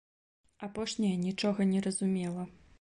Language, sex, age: Belarusian, female, 30-39